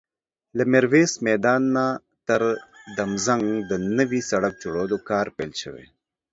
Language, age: Pashto, 30-39